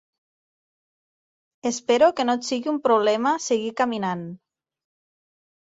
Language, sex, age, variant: Catalan, female, 30-39, Nord-Occidental